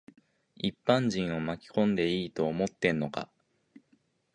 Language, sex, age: Japanese, male, 19-29